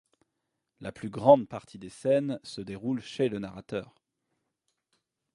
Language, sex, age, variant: French, male, 30-39, Français de métropole